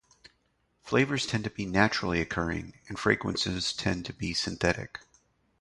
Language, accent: English, United States English